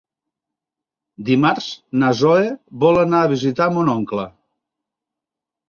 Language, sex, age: Catalan, male, 50-59